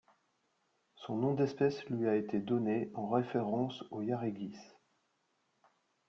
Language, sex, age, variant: French, male, 40-49, Français de métropole